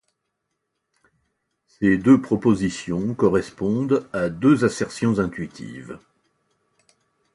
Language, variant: French, Français de métropole